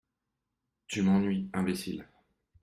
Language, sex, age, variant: French, male, 40-49, Français de métropole